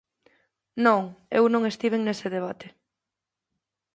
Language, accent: Galician, Normativo (estándar)